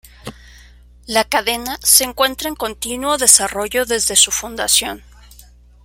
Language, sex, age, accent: Spanish, female, 30-39, México